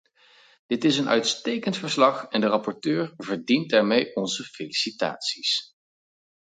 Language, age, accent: Dutch, 30-39, Nederlands Nederlands